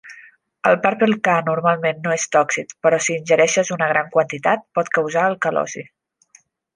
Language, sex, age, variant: Catalan, female, 30-39, Central